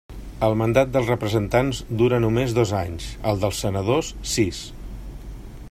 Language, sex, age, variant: Catalan, male, 50-59, Central